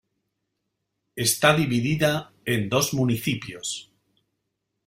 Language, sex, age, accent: Spanish, male, 40-49, España: Norte peninsular (Asturias, Castilla y León, Cantabria, País Vasco, Navarra, Aragón, La Rioja, Guadalajara, Cuenca)